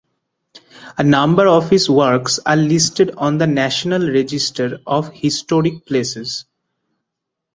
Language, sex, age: English, male, 19-29